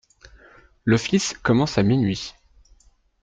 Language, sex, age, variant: French, male, 30-39, Français de métropole